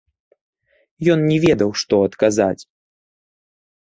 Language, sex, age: Belarusian, male, 19-29